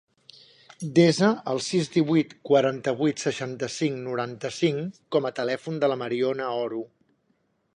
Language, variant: Catalan, Central